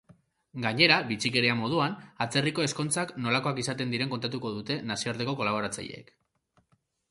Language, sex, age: Basque, male, 19-29